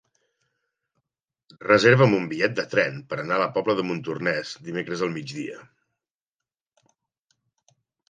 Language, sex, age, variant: Catalan, male, 40-49, Central